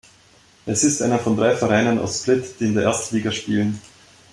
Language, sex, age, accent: German, male, 19-29, Österreichisches Deutsch